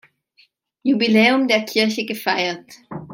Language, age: German, 19-29